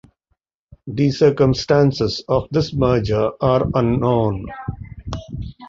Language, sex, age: English, male, 40-49